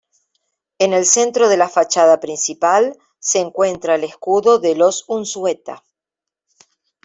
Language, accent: Spanish, Rioplatense: Argentina, Uruguay, este de Bolivia, Paraguay